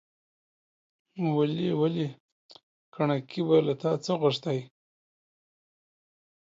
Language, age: Pashto, 40-49